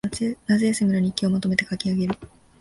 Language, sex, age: Japanese, female, 19-29